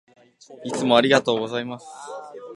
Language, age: Japanese, under 19